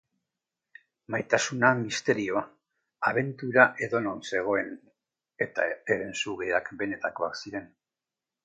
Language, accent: Basque, Mendebalekoa (Araba, Bizkaia, Gipuzkoako mendebaleko herri batzuk)